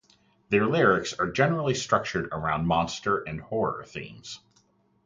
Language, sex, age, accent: English, male, 30-39, United States English